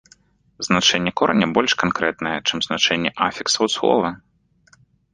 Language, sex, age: Belarusian, male, 19-29